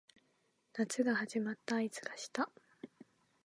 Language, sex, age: Japanese, female, 19-29